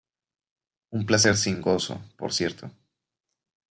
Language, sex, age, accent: Spanish, male, 19-29, México